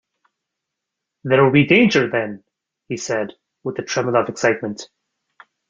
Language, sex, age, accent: English, male, 30-39, Canadian English